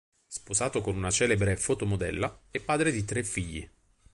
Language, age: Italian, 30-39